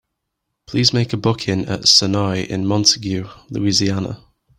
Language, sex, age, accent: English, male, 19-29, England English